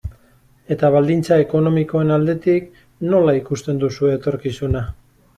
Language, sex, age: Basque, male, 60-69